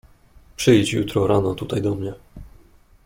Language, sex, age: Polish, male, 19-29